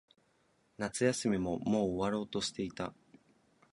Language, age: Japanese, 19-29